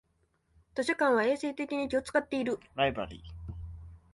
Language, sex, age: Japanese, female, 19-29